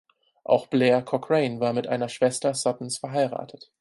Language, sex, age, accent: German, male, 19-29, Deutschland Deutsch